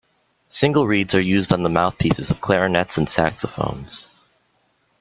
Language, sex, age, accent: English, male, 19-29, United States English